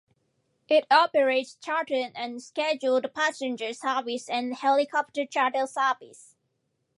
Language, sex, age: English, female, 19-29